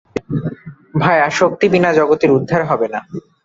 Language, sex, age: Bengali, male, 19-29